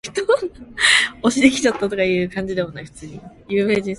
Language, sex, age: Korean, female, 19-29